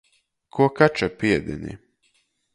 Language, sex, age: Latgalian, male, 19-29